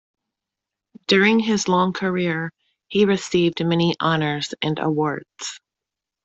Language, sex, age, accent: English, female, 40-49, United States English